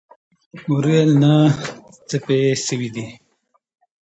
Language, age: Pashto, 19-29